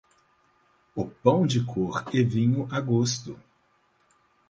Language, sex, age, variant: Portuguese, male, 30-39, Portuguese (Brasil)